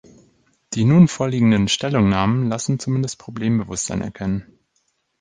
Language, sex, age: German, male, 30-39